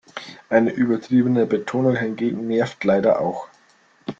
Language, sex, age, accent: German, male, under 19, Österreichisches Deutsch